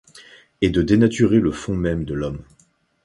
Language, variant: French, Français de métropole